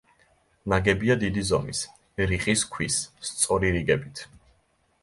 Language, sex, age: Georgian, male, 19-29